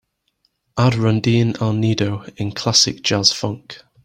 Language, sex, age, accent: English, male, 19-29, England English